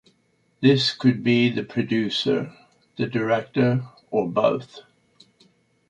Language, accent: English, Australian English